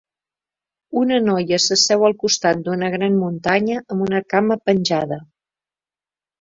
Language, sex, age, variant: Catalan, female, 60-69, Central